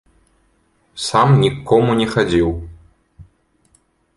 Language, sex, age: Belarusian, male, 19-29